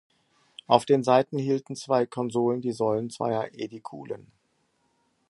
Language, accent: German, Norddeutsch